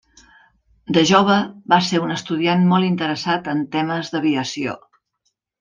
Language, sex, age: Catalan, female, 60-69